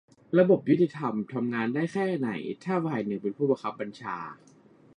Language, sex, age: Thai, male, 19-29